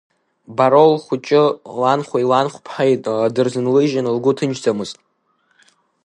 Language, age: Abkhazian, under 19